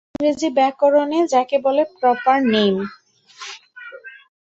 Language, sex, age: Bengali, female, 19-29